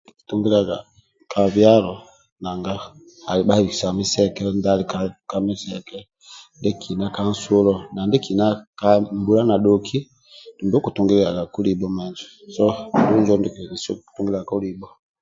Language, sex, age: Amba (Uganda), male, 40-49